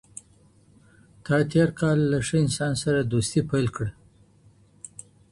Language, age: Pashto, 60-69